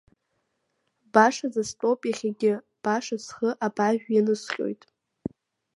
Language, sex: Abkhazian, female